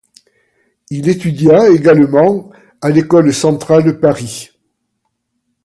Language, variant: French, Français de métropole